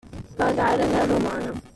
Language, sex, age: Italian, male, under 19